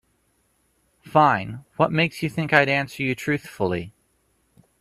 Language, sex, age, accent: English, male, 19-29, United States English